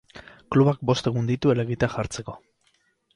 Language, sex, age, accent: Basque, male, 30-39, Mendebalekoa (Araba, Bizkaia, Gipuzkoako mendebaleko herri batzuk)